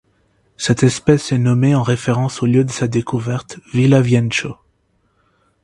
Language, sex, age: French, male, 19-29